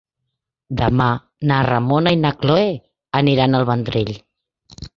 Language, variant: Catalan, Central